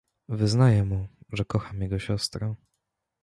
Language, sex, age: Polish, male, 19-29